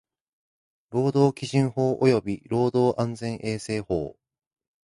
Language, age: Japanese, 19-29